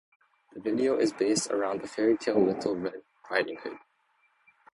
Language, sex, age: English, male, 19-29